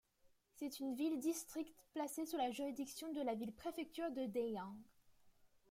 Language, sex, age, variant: French, female, under 19, Français de métropole